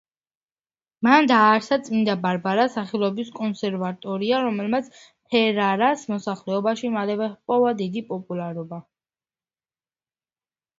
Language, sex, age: Georgian, female, under 19